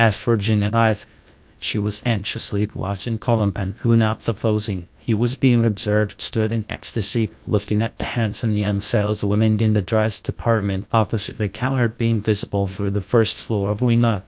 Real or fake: fake